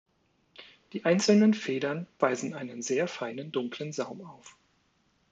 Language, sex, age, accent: German, male, 40-49, Deutschland Deutsch